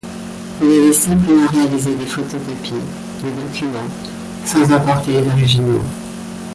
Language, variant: French, Français de métropole